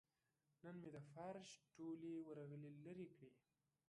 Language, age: Pashto, 19-29